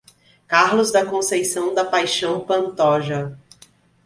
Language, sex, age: Portuguese, female, 30-39